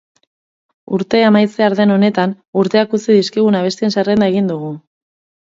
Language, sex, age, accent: Basque, female, 19-29, Mendebalekoa (Araba, Bizkaia, Gipuzkoako mendebaleko herri batzuk)